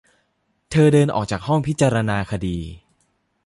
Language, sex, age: Thai, male, 19-29